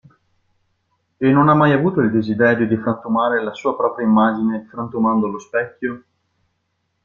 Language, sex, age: Italian, male, 19-29